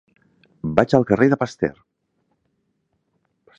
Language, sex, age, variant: Catalan, male, 40-49, Central